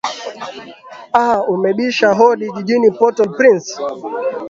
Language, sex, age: Swahili, male, 19-29